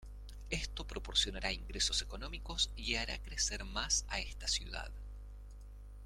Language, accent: Spanish, Rioplatense: Argentina, Uruguay, este de Bolivia, Paraguay